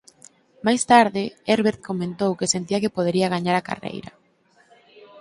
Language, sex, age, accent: Galician, female, under 19, Normativo (estándar)